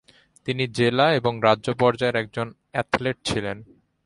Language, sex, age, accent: Bengali, male, 19-29, Bengali